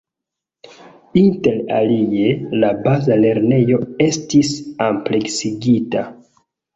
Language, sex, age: Esperanto, male, 30-39